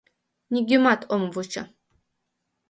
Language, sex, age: Mari, female, under 19